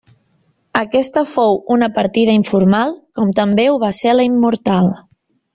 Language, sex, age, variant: Catalan, female, 40-49, Nord-Occidental